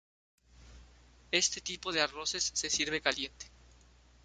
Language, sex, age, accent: Spanish, male, 19-29, México